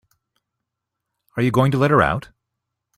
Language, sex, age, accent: English, male, 40-49, Canadian English